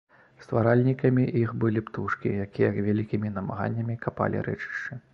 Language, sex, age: Belarusian, male, 30-39